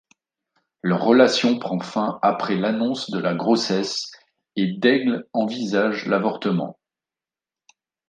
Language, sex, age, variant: French, male, 40-49, Français de métropole